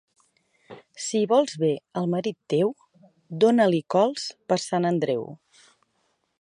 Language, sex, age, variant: Catalan, female, 40-49, Central